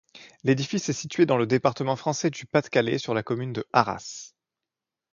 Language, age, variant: French, 19-29, Français de métropole